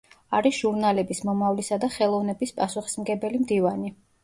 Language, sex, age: Georgian, female, 30-39